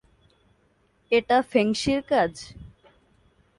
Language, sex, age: Bengali, female, 19-29